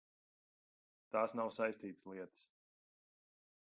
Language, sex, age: Latvian, male, 30-39